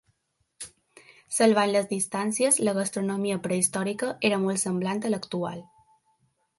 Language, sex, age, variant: Catalan, female, under 19, Balear